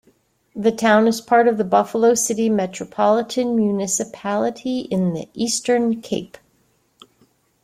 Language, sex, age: English, female, 50-59